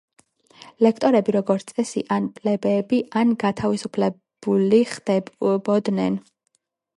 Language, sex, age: Georgian, female, 19-29